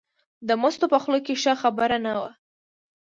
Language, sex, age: Pashto, female, under 19